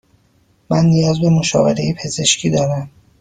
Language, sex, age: Persian, male, 30-39